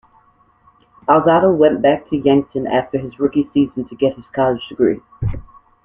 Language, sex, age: English, female, 19-29